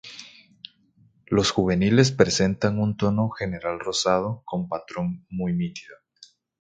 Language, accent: Spanish, América central